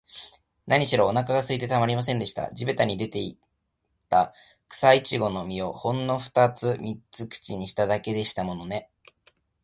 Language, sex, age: Japanese, male, 19-29